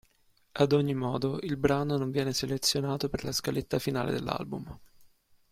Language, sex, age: Italian, male, 19-29